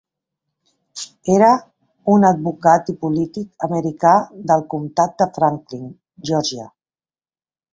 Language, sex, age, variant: Catalan, female, 40-49, Central